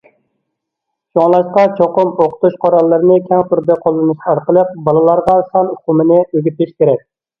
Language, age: Uyghur, 30-39